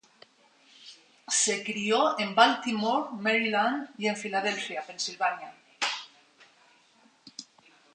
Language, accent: Spanish, España: Norte peninsular (Asturias, Castilla y León, Cantabria, País Vasco, Navarra, Aragón, La Rioja, Guadalajara, Cuenca)